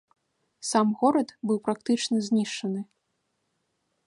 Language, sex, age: Belarusian, female, 19-29